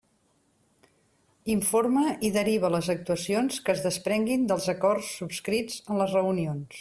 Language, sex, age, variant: Catalan, female, 50-59, Central